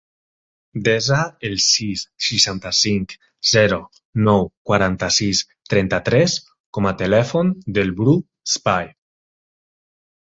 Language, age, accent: Catalan, 19-29, valencià